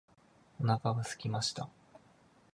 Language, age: Japanese, 30-39